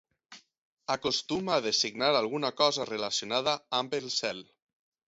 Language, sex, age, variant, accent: Catalan, male, 30-39, Valencià meridional, central; valencià